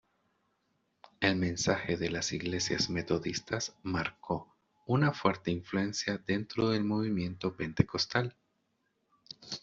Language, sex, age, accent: Spanish, male, 30-39, América central